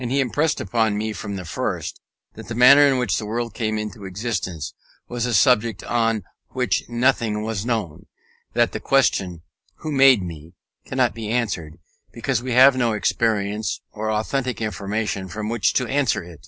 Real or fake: real